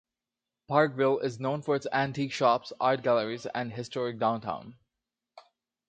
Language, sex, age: English, male, 19-29